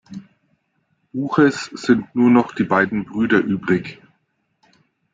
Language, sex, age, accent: German, male, 40-49, Deutschland Deutsch